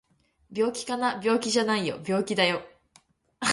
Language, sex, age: Japanese, female, 19-29